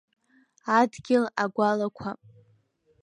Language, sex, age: Abkhazian, female, under 19